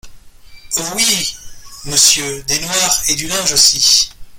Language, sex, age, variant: French, male, 40-49, Français de métropole